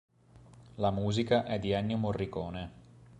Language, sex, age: Italian, male, 19-29